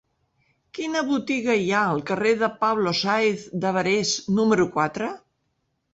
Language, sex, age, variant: Catalan, female, 60-69, Central